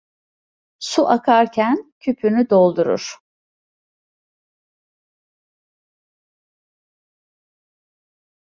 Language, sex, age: Turkish, female, 50-59